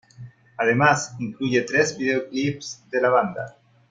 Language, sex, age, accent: Spanish, male, 40-49, España: Norte peninsular (Asturias, Castilla y León, Cantabria, País Vasco, Navarra, Aragón, La Rioja, Guadalajara, Cuenca)